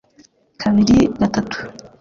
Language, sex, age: Kinyarwanda, female, 40-49